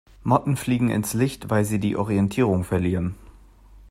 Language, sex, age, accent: German, male, 19-29, Deutschland Deutsch